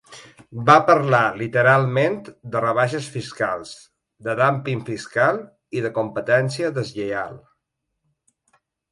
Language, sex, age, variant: Catalan, male, 40-49, Balear